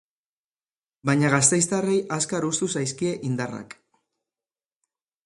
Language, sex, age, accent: Basque, male, 19-29, Mendebalekoa (Araba, Bizkaia, Gipuzkoako mendebaleko herri batzuk)